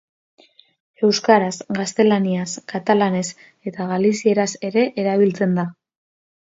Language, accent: Basque, Mendebalekoa (Araba, Bizkaia, Gipuzkoako mendebaleko herri batzuk)